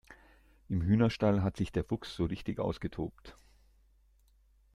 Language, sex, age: German, male, 60-69